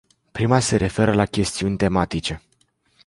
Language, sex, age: Romanian, male, 19-29